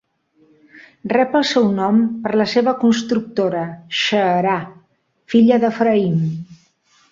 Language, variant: Catalan, Central